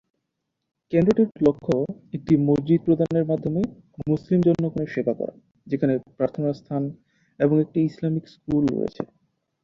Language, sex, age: Bengali, male, 19-29